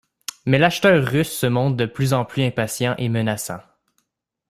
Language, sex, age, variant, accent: French, male, 19-29, Français d'Amérique du Nord, Français du Canada